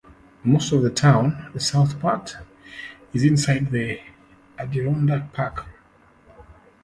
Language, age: English, 50-59